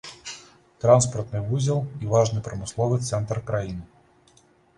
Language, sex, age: Belarusian, male, 40-49